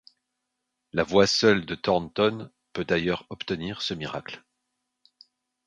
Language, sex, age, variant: French, male, 40-49, Français de métropole